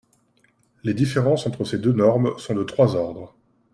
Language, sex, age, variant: French, male, 19-29, Français de métropole